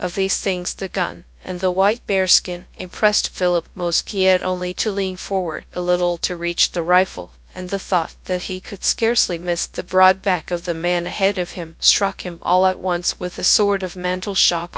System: TTS, GradTTS